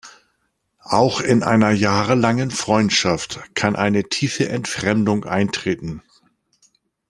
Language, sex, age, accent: German, male, 60-69, Deutschland Deutsch